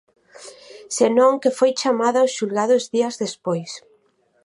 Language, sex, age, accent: Galician, female, 30-39, Atlántico (seseo e gheada)